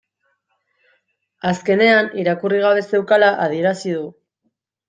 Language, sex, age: Basque, female, 19-29